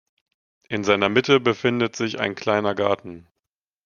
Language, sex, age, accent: German, male, 30-39, Deutschland Deutsch